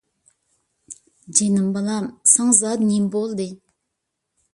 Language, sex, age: Uyghur, female, under 19